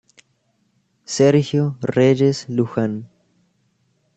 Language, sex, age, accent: Spanish, male, under 19, Rioplatense: Argentina, Uruguay, este de Bolivia, Paraguay